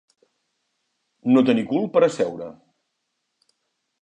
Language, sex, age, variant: Catalan, male, 40-49, Nord-Occidental